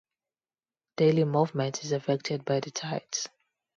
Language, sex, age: English, female, 19-29